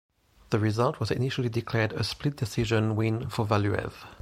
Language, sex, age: English, male, 19-29